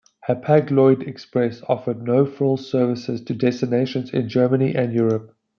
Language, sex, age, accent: English, male, 40-49, Southern African (South Africa, Zimbabwe, Namibia)